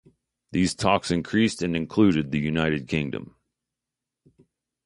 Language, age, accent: English, 50-59, United States English